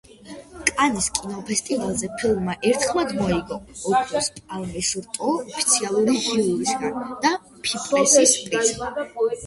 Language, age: Georgian, under 19